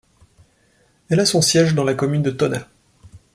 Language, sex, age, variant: French, male, 19-29, Français de métropole